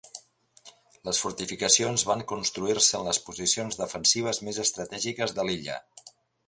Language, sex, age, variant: Catalan, male, 60-69, Central